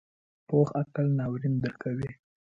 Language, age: Pashto, under 19